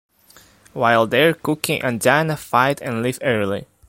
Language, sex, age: English, male, 19-29